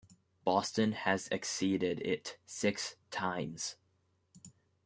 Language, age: English, 19-29